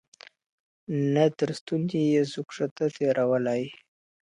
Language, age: Pashto, 19-29